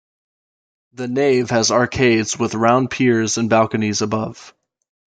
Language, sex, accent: English, male, United States English